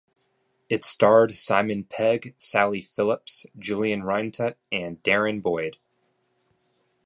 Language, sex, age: English, male, 30-39